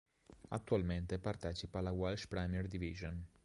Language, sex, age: Italian, male, 30-39